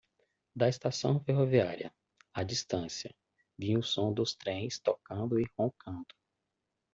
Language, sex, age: Portuguese, male, 30-39